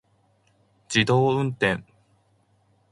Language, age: Japanese, 19-29